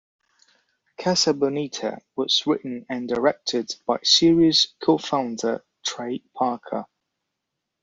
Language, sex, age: English, male, 30-39